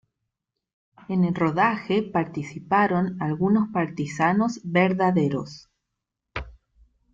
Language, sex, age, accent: Spanish, female, 40-49, Rioplatense: Argentina, Uruguay, este de Bolivia, Paraguay